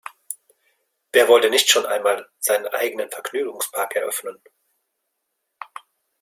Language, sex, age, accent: German, male, 40-49, Deutschland Deutsch